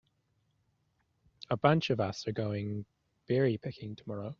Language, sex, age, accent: English, male, 30-39, New Zealand English